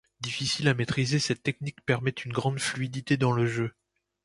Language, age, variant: French, 40-49, Français de métropole